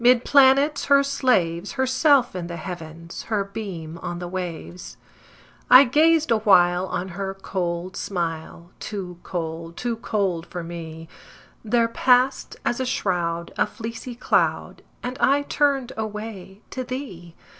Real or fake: real